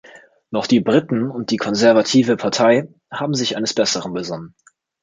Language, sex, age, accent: German, male, under 19, Deutschland Deutsch